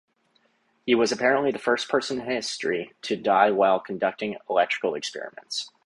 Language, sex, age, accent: English, male, 30-39, United States English